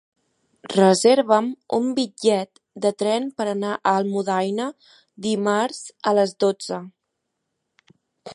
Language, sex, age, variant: Catalan, female, 19-29, Central